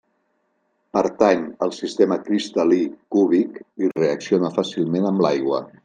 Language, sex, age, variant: Catalan, male, 60-69, Central